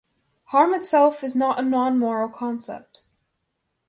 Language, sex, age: English, female, under 19